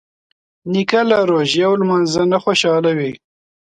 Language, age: Pashto, 19-29